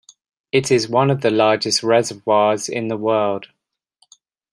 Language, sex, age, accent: English, male, 40-49, England English